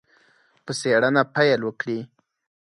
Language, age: Pashto, 19-29